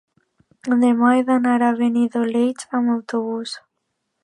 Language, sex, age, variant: Catalan, female, under 19, Alacantí